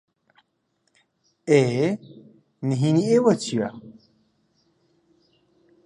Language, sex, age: Central Kurdish, male, 19-29